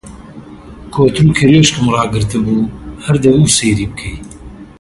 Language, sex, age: Central Kurdish, male, 30-39